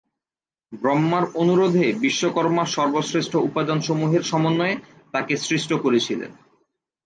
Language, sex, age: Bengali, male, 19-29